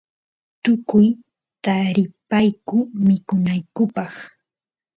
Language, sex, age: Santiago del Estero Quichua, female, 30-39